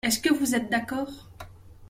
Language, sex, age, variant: French, female, 19-29, Français de métropole